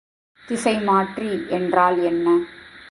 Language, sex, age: Tamil, female, 40-49